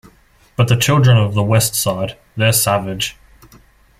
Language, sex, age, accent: English, male, under 19, Australian English